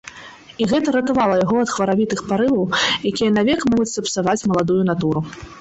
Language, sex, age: Belarusian, female, 19-29